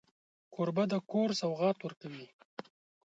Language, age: Pashto, 19-29